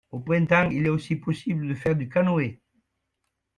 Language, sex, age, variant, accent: French, male, 70-79, Français d'Amérique du Nord, Français du Canada